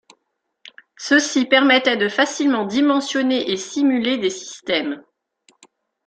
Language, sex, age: French, female, 30-39